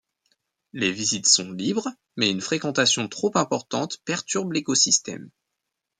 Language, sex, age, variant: French, male, 19-29, Français de métropole